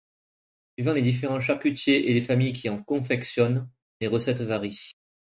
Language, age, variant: French, 30-39, Français de métropole